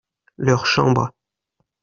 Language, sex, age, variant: French, male, 30-39, Français de métropole